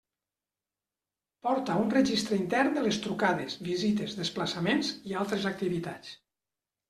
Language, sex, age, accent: Catalan, male, 50-59, valencià